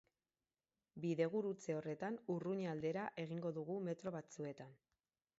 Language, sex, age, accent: Basque, female, 40-49, Erdialdekoa edo Nafarra (Gipuzkoa, Nafarroa)